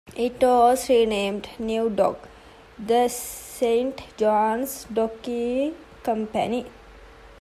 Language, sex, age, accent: English, female, 19-29, United States English